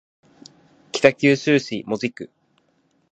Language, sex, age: Japanese, male, 19-29